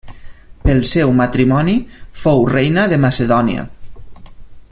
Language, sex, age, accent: Catalan, male, 30-39, valencià